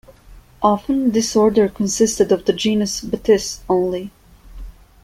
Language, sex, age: English, female, 19-29